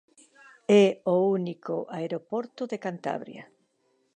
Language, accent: Galician, Normativo (estándar)